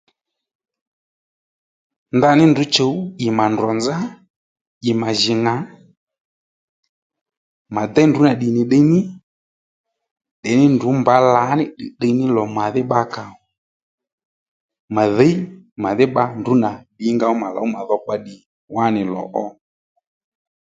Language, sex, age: Lendu, male, 30-39